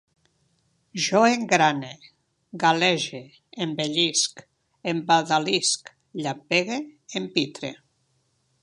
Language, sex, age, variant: Catalan, female, 70-79, Central